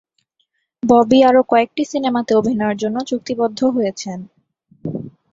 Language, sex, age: Bengali, female, 19-29